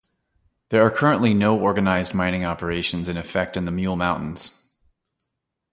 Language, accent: English, United States English